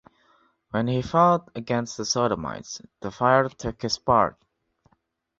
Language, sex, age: English, male, under 19